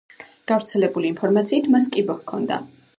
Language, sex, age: Georgian, female, 19-29